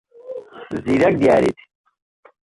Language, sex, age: Central Kurdish, male, 30-39